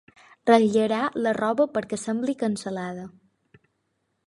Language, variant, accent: Catalan, Balear, mallorquí